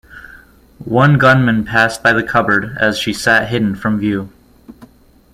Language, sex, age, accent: English, male, 19-29, United States English